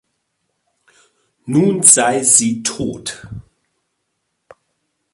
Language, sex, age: German, male, 40-49